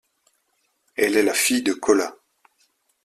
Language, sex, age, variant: French, male, 19-29, Français de métropole